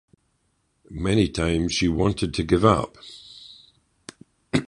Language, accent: English, Scottish English